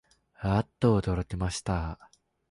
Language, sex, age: Japanese, male, under 19